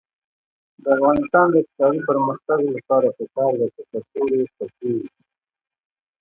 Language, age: Pashto, 30-39